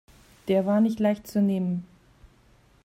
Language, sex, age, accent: German, female, 40-49, Deutschland Deutsch